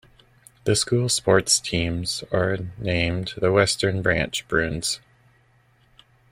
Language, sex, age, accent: English, male, 30-39, United States English